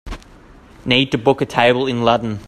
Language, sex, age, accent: English, male, 19-29, Australian English